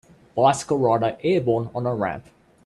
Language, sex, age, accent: English, male, 19-29, Australian English